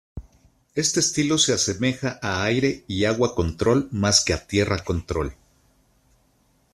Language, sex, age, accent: Spanish, male, 50-59, México